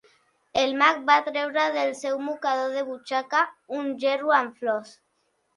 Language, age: Catalan, under 19